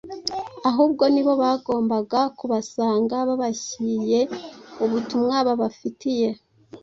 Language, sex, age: Kinyarwanda, female, 30-39